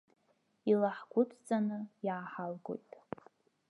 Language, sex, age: Abkhazian, female, under 19